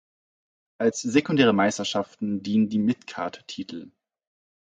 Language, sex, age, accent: German, male, 19-29, Deutschland Deutsch